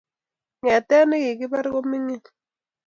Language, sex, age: Kalenjin, female, 40-49